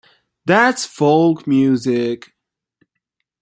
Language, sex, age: English, male, 19-29